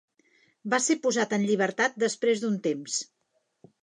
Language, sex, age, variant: Catalan, female, 50-59, Central